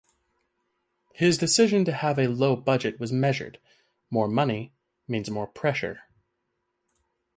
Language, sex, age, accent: English, male, 30-39, United States English